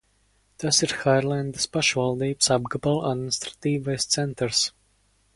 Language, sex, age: Latvian, male, under 19